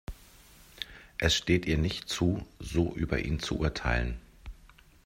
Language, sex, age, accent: German, male, 40-49, Deutschland Deutsch